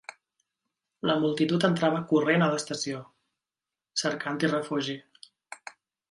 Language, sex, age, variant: Catalan, male, 30-39, Central